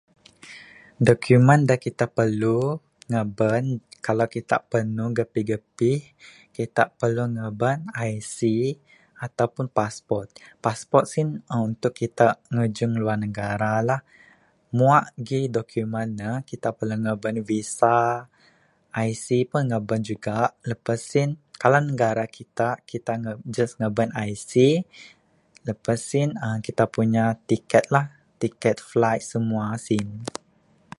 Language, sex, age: Bukar-Sadung Bidayuh, male, 19-29